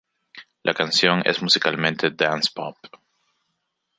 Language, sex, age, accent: Spanish, male, 19-29, Andino-Pacífico: Colombia, Perú, Ecuador, oeste de Bolivia y Venezuela andina